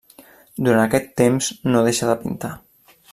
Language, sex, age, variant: Catalan, male, 30-39, Central